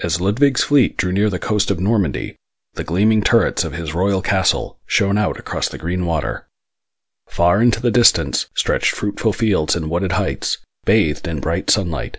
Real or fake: real